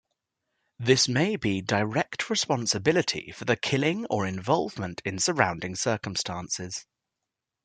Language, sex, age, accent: English, male, 19-29, England English